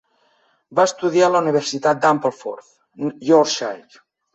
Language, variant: Catalan, Nord-Occidental